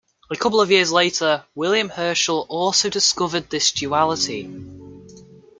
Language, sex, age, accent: English, male, under 19, England English